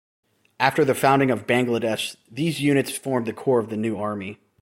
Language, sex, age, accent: English, male, 30-39, United States English